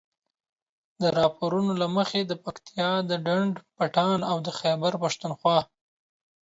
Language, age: Pashto, 19-29